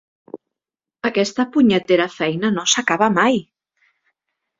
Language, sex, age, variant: Catalan, female, 60-69, Central